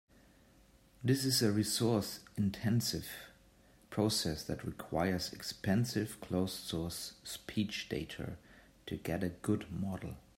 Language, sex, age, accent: English, male, 40-49, England English